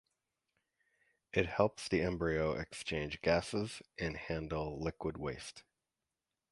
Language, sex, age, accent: English, male, 40-49, United States English